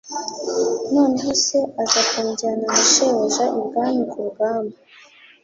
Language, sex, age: Kinyarwanda, female, under 19